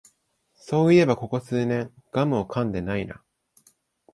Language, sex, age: Japanese, male, 19-29